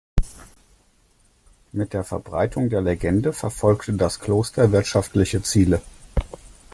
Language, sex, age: German, male, 40-49